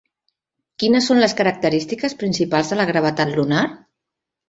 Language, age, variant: Catalan, 50-59, Central